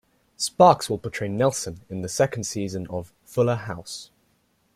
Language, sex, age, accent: English, male, 19-29, England English